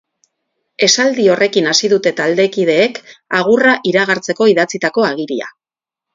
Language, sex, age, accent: Basque, female, 40-49, Erdialdekoa edo Nafarra (Gipuzkoa, Nafarroa)